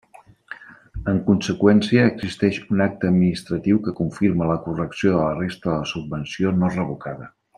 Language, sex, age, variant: Catalan, male, 50-59, Central